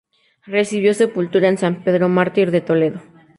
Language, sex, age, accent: Spanish, female, 19-29, México